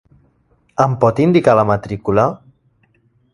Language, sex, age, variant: Catalan, male, under 19, Central